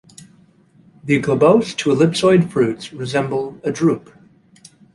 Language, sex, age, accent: English, male, 19-29, United States English